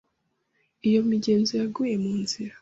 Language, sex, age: Kinyarwanda, female, 30-39